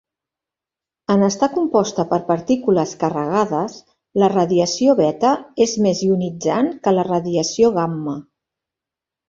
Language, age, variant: Catalan, 50-59, Central